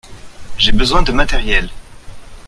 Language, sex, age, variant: French, male, 30-39, Français de métropole